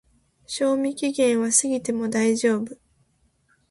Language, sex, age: Japanese, female, 19-29